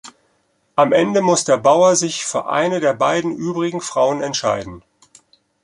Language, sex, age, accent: German, male, 40-49, Deutschland Deutsch